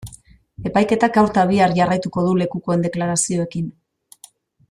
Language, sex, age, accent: Basque, female, 40-49, Mendebalekoa (Araba, Bizkaia, Gipuzkoako mendebaleko herri batzuk)